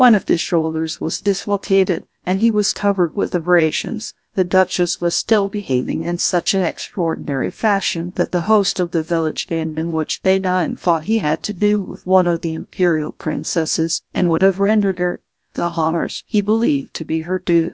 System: TTS, GlowTTS